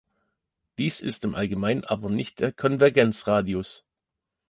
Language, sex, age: German, male, 30-39